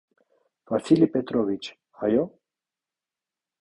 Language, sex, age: Armenian, male, 19-29